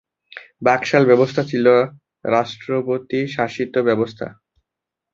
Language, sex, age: Bengali, male, 19-29